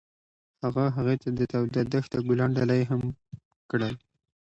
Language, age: Pashto, 19-29